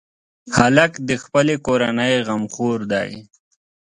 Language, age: Pashto, 30-39